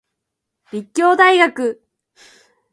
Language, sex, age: Japanese, female, 19-29